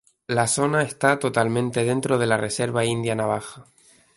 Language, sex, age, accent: Spanish, male, 19-29, España: Islas Canarias